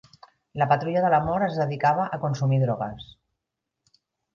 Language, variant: Catalan, Central